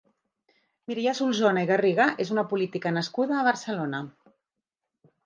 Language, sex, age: Catalan, female, 50-59